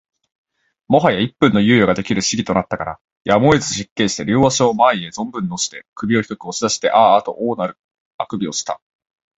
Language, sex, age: Japanese, male, 19-29